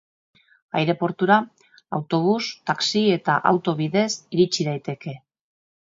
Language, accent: Basque, Mendebalekoa (Araba, Bizkaia, Gipuzkoako mendebaleko herri batzuk)